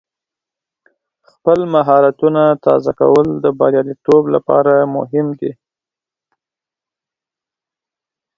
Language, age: Pashto, 30-39